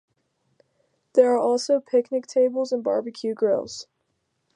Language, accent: English, United States English